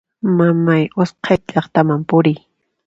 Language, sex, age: Puno Quechua, female, 40-49